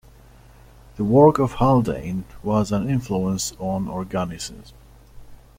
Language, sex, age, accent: English, male, 30-39, England English